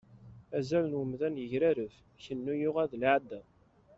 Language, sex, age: Kabyle, male, 30-39